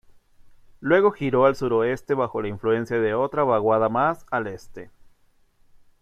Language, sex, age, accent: Spanish, male, 30-39, México